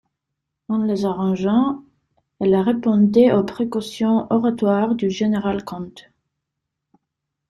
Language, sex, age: French, female, 30-39